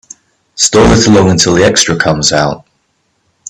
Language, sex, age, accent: English, male, 30-39, England English